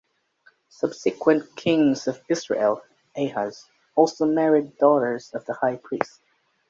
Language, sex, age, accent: English, male, under 19, England English